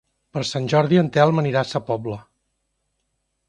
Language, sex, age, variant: Catalan, male, 50-59, Central